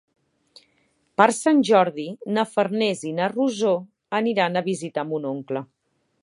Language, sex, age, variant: Catalan, female, 40-49, Central